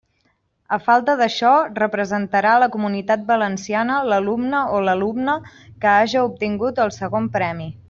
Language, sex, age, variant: Catalan, female, 19-29, Central